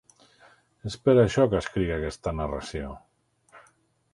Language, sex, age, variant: Catalan, male, 60-69, Central